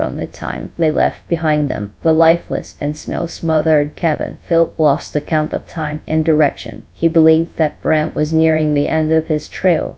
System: TTS, GradTTS